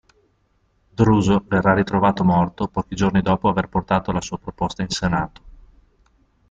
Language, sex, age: Italian, male, 40-49